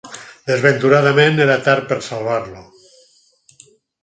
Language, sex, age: Catalan, male, 60-69